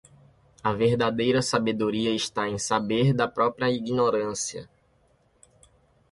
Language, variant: Portuguese, Portuguese (Brasil)